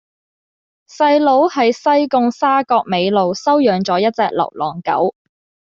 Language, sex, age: Cantonese, female, under 19